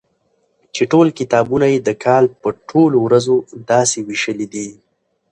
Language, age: Pashto, 19-29